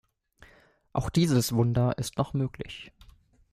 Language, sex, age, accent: German, male, 19-29, Deutschland Deutsch